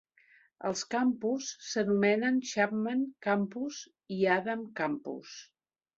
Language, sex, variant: Catalan, female, Central